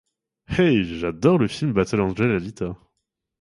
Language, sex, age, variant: French, male, 30-39, Français de métropole